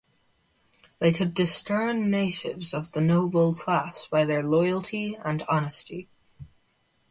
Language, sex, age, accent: English, male, under 19, Irish English